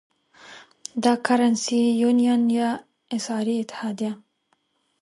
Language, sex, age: Pashto, female, 19-29